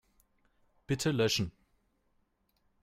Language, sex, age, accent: German, male, 19-29, Deutschland Deutsch